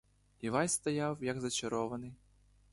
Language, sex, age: Ukrainian, male, 19-29